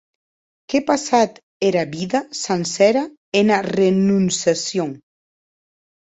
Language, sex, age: Occitan, female, 40-49